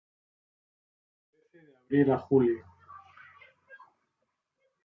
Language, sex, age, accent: Spanish, male, 40-49, España: Centro-Sur peninsular (Madrid, Toledo, Castilla-La Mancha)